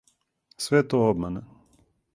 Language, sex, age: Serbian, male, 30-39